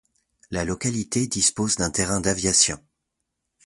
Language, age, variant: French, 30-39, Français de métropole